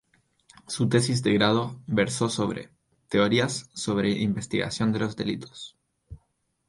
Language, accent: Spanish, Chileno: Chile, Cuyo